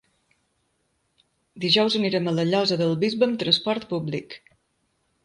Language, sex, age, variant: Catalan, female, 50-59, Balear